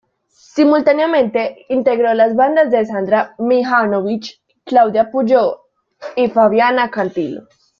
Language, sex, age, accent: Spanish, female, under 19, América central